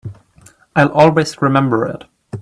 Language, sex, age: English, male, 19-29